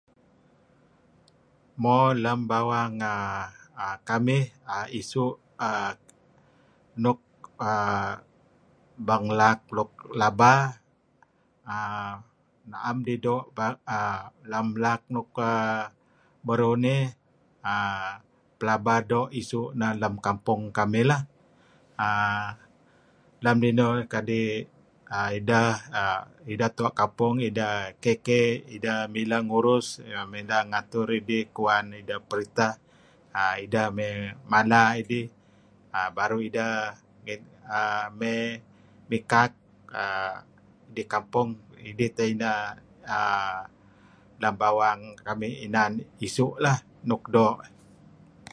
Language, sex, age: Kelabit, male, 60-69